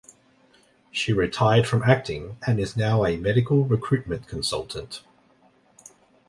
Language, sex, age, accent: English, male, 30-39, Australian English